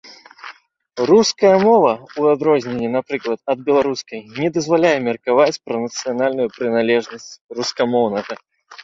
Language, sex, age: Belarusian, male, 19-29